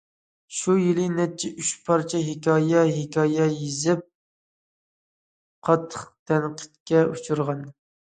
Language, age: Uyghur, 19-29